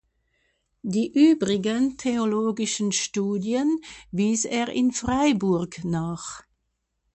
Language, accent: German, Schweizerdeutsch